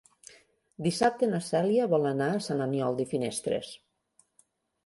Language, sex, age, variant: Catalan, female, 50-59, Central